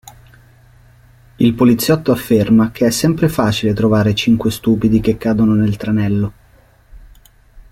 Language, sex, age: Italian, male, 40-49